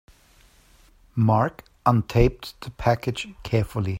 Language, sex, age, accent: English, male, 40-49, United States English